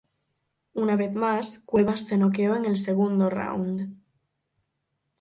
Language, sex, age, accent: Spanish, female, 19-29, España: Norte peninsular (Asturias, Castilla y León, Cantabria, País Vasco, Navarra, Aragón, La Rioja, Guadalajara, Cuenca)